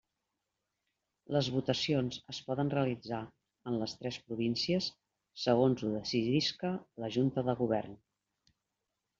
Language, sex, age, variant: Catalan, female, 40-49, Central